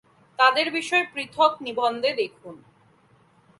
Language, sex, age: Bengali, female, 19-29